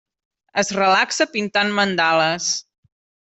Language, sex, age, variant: Catalan, female, 40-49, Central